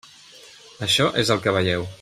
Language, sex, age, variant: Catalan, male, 30-39, Central